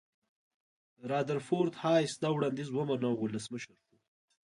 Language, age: Pashto, 19-29